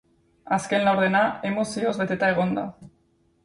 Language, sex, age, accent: Basque, female, 19-29, Mendebalekoa (Araba, Bizkaia, Gipuzkoako mendebaleko herri batzuk)